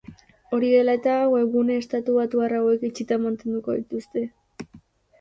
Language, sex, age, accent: Basque, female, 19-29, Mendebalekoa (Araba, Bizkaia, Gipuzkoako mendebaleko herri batzuk)